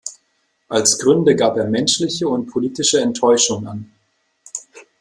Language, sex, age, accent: German, male, 19-29, Deutschland Deutsch